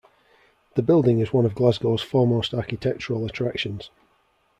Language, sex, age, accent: English, male, 40-49, England English